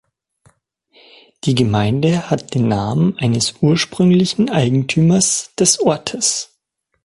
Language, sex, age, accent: German, male, 19-29, Deutschland Deutsch